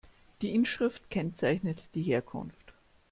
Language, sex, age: German, female, 50-59